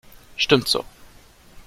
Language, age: German, 19-29